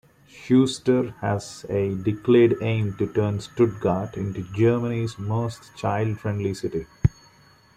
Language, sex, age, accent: English, male, 19-29, India and South Asia (India, Pakistan, Sri Lanka)